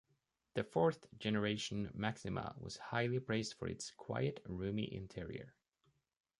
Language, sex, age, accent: English, male, 30-39, United States English